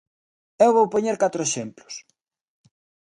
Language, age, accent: Galician, 19-29, Normativo (estándar)